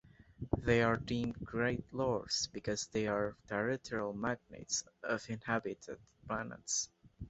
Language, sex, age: English, male, under 19